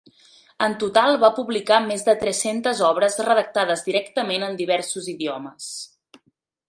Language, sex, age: Catalan, female, 19-29